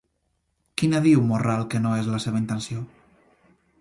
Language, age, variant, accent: Catalan, under 19, Central, central